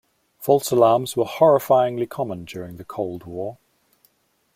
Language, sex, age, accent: English, male, 40-49, England English